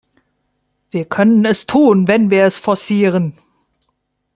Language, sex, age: German, female, 30-39